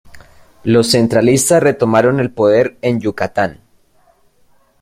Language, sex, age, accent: Spanish, male, 19-29, Andino-Pacífico: Colombia, Perú, Ecuador, oeste de Bolivia y Venezuela andina